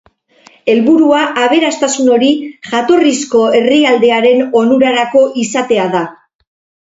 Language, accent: Basque, Mendebalekoa (Araba, Bizkaia, Gipuzkoako mendebaleko herri batzuk)